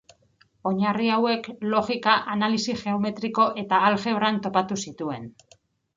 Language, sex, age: Basque, female, 50-59